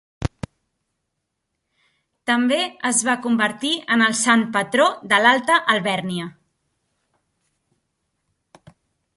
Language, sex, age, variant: Catalan, female, 30-39, Central